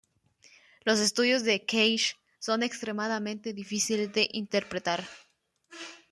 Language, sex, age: Spanish, female, under 19